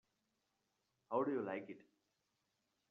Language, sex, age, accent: English, male, 19-29, India and South Asia (India, Pakistan, Sri Lanka)